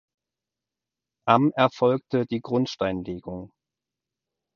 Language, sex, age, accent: German, male, 40-49, Deutschland Deutsch